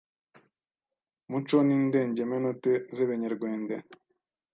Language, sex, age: Kinyarwanda, male, 19-29